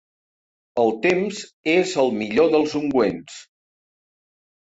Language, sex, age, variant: Catalan, male, 60-69, Central